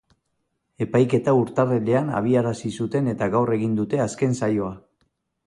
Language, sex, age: Basque, male, 40-49